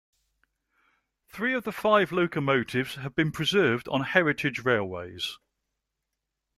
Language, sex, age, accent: English, male, 50-59, England English